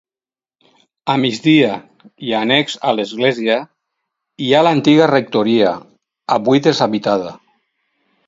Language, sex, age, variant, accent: Catalan, male, 50-59, Valencià meridional, valencià